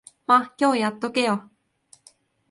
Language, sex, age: Japanese, female, 19-29